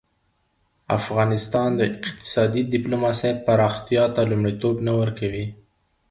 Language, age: Pashto, 19-29